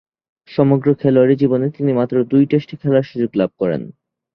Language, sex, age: Bengali, male, 19-29